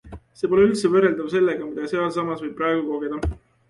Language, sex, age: Estonian, male, 19-29